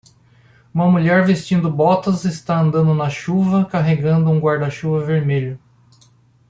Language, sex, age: Portuguese, male, 40-49